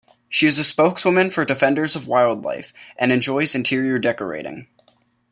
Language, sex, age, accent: English, male, under 19, United States English